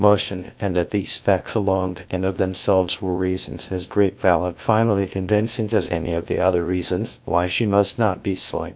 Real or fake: fake